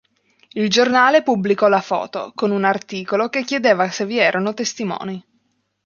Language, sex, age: Italian, female, 19-29